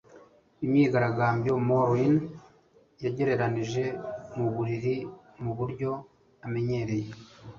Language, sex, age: Kinyarwanda, male, 40-49